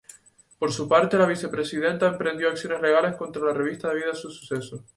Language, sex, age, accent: Spanish, male, 19-29, España: Islas Canarias